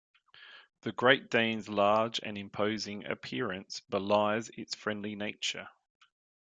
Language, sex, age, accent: English, male, 30-39, Australian English